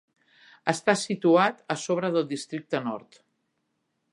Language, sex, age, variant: Catalan, female, 50-59, Central